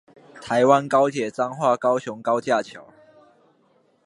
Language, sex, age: Chinese, male, under 19